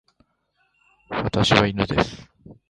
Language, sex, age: Japanese, male, 50-59